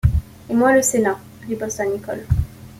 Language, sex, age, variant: French, female, 19-29, Français de métropole